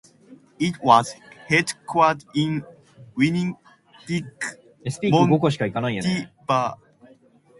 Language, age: English, under 19